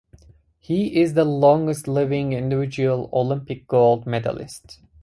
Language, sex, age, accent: English, male, 19-29, United States English